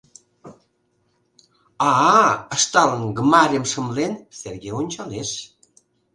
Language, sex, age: Mari, male, 50-59